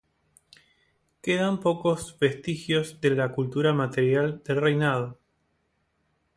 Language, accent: Spanish, Rioplatense: Argentina, Uruguay, este de Bolivia, Paraguay